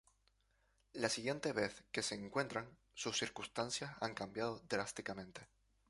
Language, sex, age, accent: Spanish, male, 19-29, España: Islas Canarias